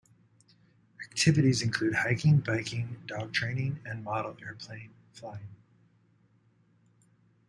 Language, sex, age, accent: English, male, 50-59, United States English